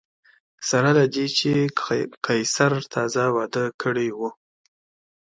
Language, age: Pashto, 19-29